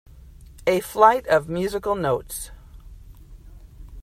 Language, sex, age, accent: English, female, 60-69, United States English